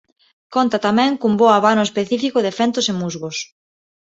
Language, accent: Galician, Neofalante